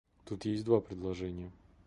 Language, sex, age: Russian, male, 30-39